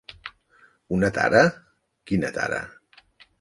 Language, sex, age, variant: Catalan, male, 60-69, Central